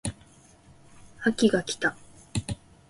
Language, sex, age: Japanese, female, 19-29